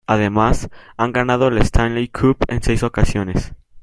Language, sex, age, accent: Spanish, male, under 19, México